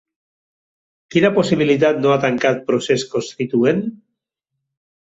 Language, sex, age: Catalan, male, 40-49